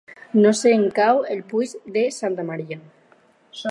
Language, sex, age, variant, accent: Catalan, female, under 19, Alacantí, valencià